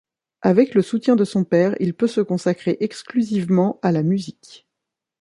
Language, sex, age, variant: French, female, 30-39, Français de métropole